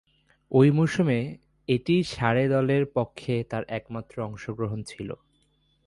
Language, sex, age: Bengali, male, 19-29